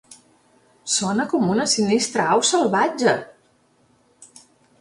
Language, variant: Catalan, Central